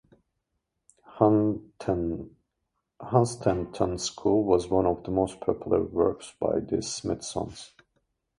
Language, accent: English, United States English; Australian English